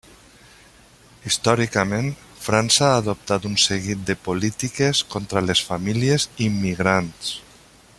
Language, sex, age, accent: Catalan, male, 50-59, valencià